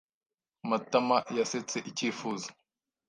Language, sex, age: Kinyarwanda, male, 19-29